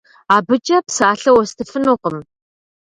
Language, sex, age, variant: Kabardian, female, 30-39, Адыгэбзэ (Къэбэрдей, Кирил, псоми зэдай)